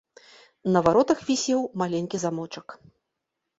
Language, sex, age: Belarusian, female, 40-49